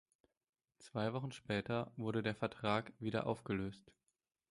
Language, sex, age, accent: German, male, 19-29, Deutschland Deutsch